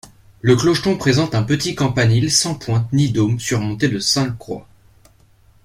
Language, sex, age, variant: French, male, under 19, Français de métropole